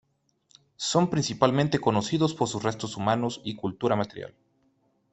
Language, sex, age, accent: Spanish, male, 19-29, América central